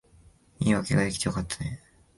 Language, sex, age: Japanese, male, 19-29